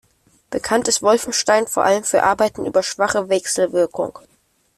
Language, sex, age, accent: German, male, under 19, Deutschland Deutsch